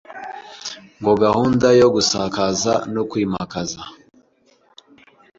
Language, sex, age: Kinyarwanda, male, 19-29